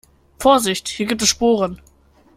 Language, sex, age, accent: German, male, under 19, Deutschland Deutsch